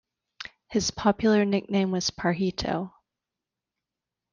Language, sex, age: English, female, 40-49